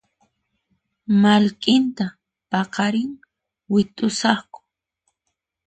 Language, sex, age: Puno Quechua, female, 30-39